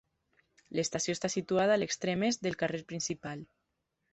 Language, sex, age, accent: Catalan, female, 19-29, valencià